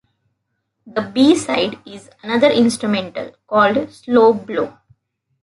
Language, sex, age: English, female, 19-29